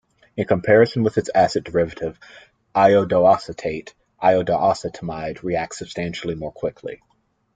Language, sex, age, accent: English, male, 19-29, United States English